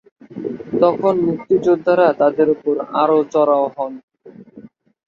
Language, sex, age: Bengali, male, 19-29